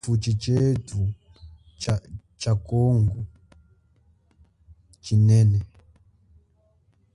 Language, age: Chokwe, 19-29